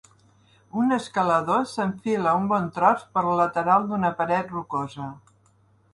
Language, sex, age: Catalan, female, 60-69